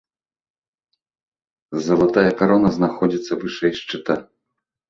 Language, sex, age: Belarusian, male, 30-39